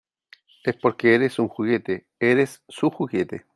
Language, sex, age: Spanish, male, 50-59